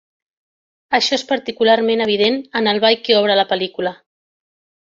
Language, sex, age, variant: Catalan, female, 30-39, Central